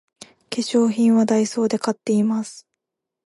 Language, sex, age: Japanese, female, 19-29